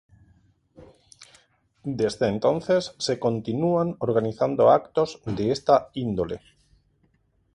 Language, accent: Spanish, España: Sur peninsular (Andalucia, Extremadura, Murcia)